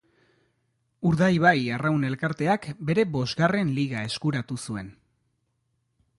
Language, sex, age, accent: Basque, male, 30-39, Erdialdekoa edo Nafarra (Gipuzkoa, Nafarroa)